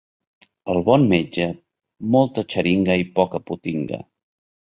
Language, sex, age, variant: Catalan, male, 40-49, Nord-Occidental